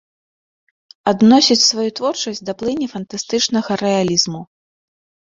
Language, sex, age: Belarusian, female, 30-39